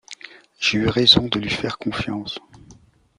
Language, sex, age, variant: French, male, 50-59, Français de métropole